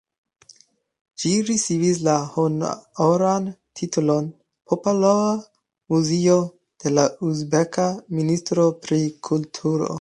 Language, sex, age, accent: Esperanto, male, 19-29, Internacia